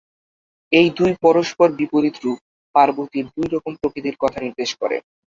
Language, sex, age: Bengali, male, under 19